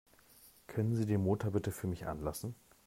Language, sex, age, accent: German, male, 40-49, Deutschland Deutsch